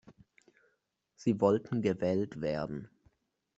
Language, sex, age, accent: German, male, under 19, Deutschland Deutsch